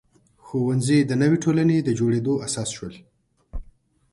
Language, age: Pashto, 30-39